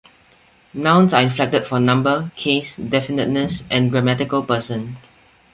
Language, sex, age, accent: English, male, under 19, Singaporean English